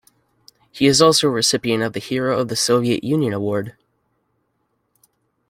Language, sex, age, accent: English, male, under 19, United States English